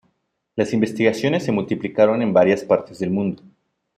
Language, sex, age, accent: Spanish, male, under 19, México